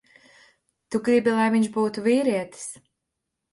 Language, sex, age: Latvian, female, 30-39